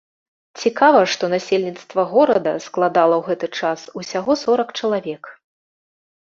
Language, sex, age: Belarusian, female, 40-49